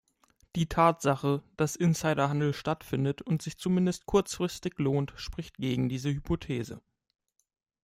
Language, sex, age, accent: German, male, 19-29, Deutschland Deutsch